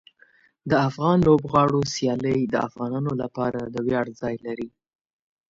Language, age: Pashto, 19-29